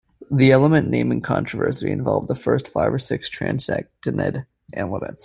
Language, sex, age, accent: English, male, 30-39, United States English